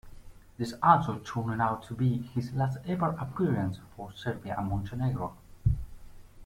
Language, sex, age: English, male, 30-39